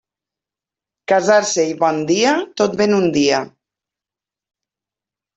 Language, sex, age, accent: Catalan, female, 50-59, valencià